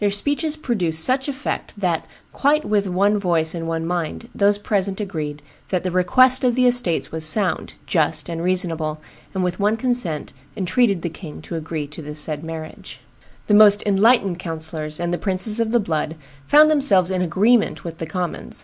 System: none